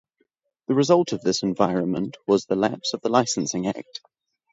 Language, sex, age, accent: English, male, 30-39, England English; New Zealand English